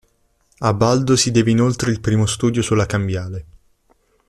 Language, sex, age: Italian, male, under 19